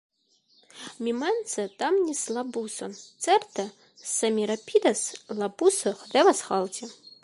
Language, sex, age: Esperanto, female, 19-29